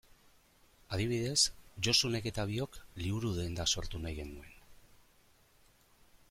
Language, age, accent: Basque, 50-59, Erdialdekoa edo Nafarra (Gipuzkoa, Nafarroa)